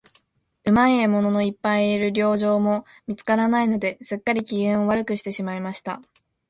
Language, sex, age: Japanese, female, 19-29